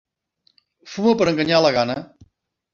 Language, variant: Catalan, Septentrional